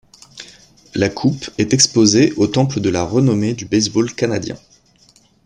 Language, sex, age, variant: French, male, 30-39, Français de métropole